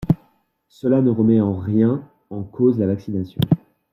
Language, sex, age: French, male, 19-29